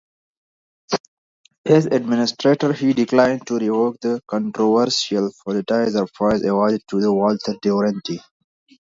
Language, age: English, 19-29